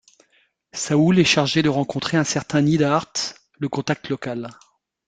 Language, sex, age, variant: French, male, 50-59, Français de métropole